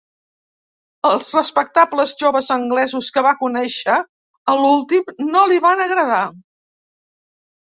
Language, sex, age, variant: Catalan, female, 70-79, Central